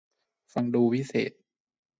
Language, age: Thai, 19-29